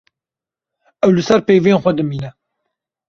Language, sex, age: Kurdish, male, 19-29